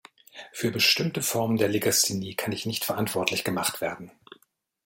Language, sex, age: German, male, 50-59